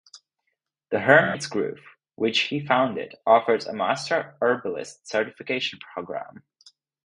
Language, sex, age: English, male, under 19